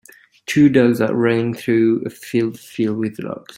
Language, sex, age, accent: English, male, 19-29, Canadian English